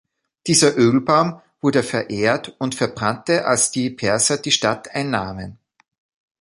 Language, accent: German, Österreichisches Deutsch